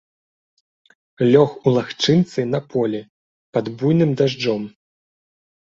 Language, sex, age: Belarusian, male, 19-29